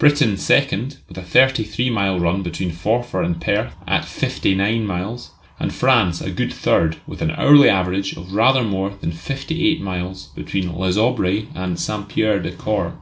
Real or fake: real